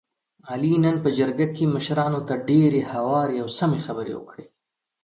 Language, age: Pashto, 30-39